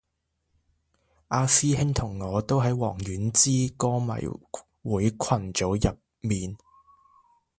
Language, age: Cantonese, 19-29